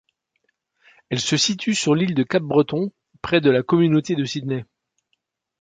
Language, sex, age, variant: French, male, 60-69, Français de métropole